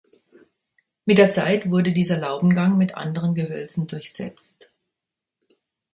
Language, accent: German, Deutschland Deutsch